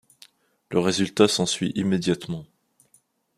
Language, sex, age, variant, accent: French, male, 19-29, Français d'Europe, Français de Suisse